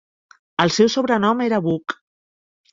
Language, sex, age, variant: Catalan, female, 40-49, Central